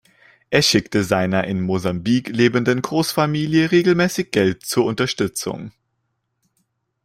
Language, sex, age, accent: German, male, 19-29, Deutschland Deutsch